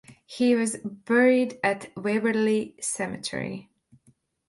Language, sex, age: English, female, 30-39